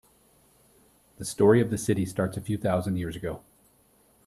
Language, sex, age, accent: English, male, 40-49, United States English